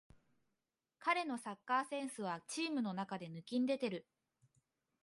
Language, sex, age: Japanese, female, 19-29